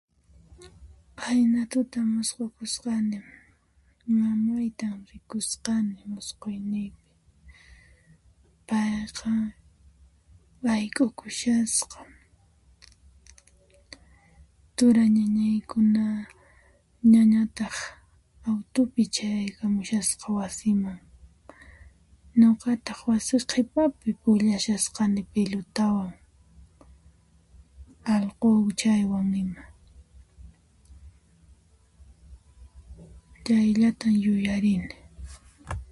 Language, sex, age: Puno Quechua, female, 19-29